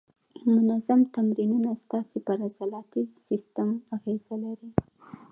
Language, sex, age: Pashto, female, 19-29